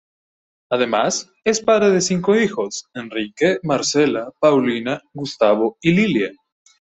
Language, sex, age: Spanish, male, 19-29